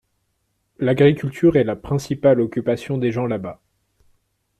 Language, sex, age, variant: French, male, 19-29, Français de métropole